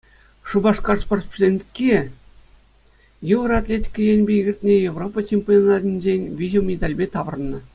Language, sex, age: Chuvash, male, 40-49